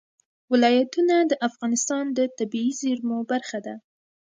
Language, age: Pashto, 19-29